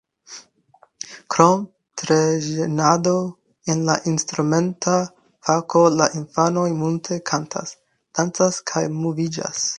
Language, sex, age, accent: Esperanto, male, 19-29, Internacia